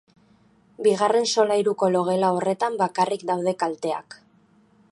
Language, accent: Basque, Erdialdekoa edo Nafarra (Gipuzkoa, Nafarroa)